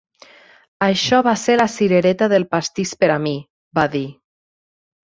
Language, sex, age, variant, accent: Catalan, female, 19-29, Nord-Occidental, Lleidatà